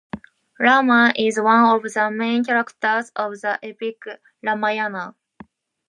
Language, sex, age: English, female, 19-29